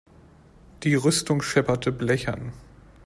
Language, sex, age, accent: German, male, 19-29, Deutschland Deutsch